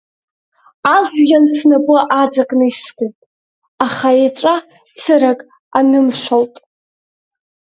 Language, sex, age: Abkhazian, female, under 19